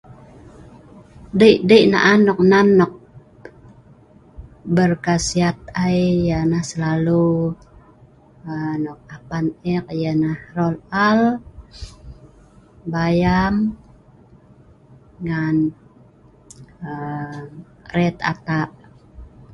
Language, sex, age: Sa'ban, female, 50-59